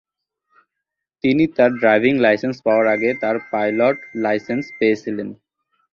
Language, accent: Bengali, Bangladeshi